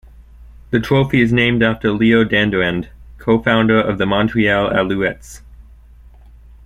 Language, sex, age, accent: English, male, under 19, United States English